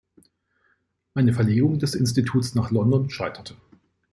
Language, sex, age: German, male, 30-39